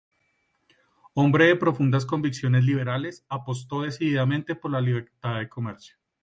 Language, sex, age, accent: Spanish, male, 30-39, Caribe: Cuba, Venezuela, Puerto Rico, República Dominicana, Panamá, Colombia caribeña, México caribeño, Costa del golfo de México